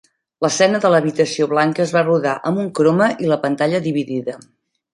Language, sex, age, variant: Catalan, female, 50-59, Central